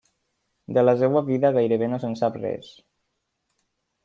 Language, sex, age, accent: Catalan, male, under 19, valencià